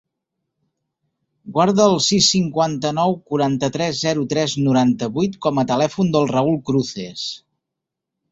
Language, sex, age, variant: Catalan, male, 40-49, Central